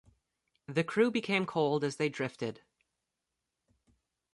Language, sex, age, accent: English, male, under 19, United States English